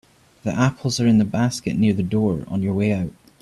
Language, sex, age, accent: English, male, 19-29, Scottish English